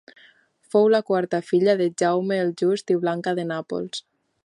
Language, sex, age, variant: Catalan, female, 19-29, Nord-Occidental